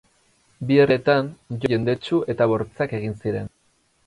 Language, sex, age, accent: Basque, male, 30-39, Erdialdekoa edo Nafarra (Gipuzkoa, Nafarroa)